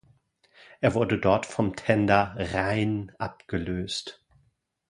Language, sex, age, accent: German, male, 40-49, Deutschland Deutsch